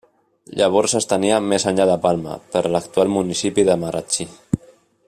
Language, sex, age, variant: Catalan, male, 30-39, Central